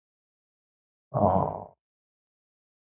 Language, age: Japanese, 19-29